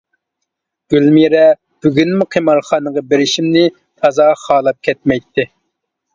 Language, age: Uyghur, 19-29